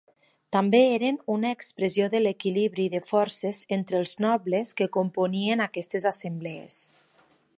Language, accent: Catalan, Lleidatà